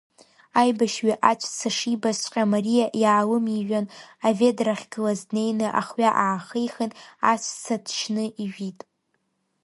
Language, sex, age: Abkhazian, female, 19-29